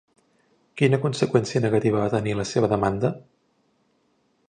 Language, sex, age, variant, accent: Catalan, male, 19-29, Central, central